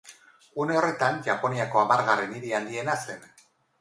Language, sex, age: Basque, female, 50-59